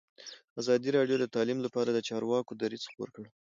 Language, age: Pashto, 19-29